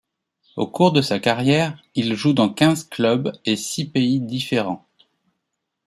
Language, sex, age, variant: French, male, 40-49, Français de métropole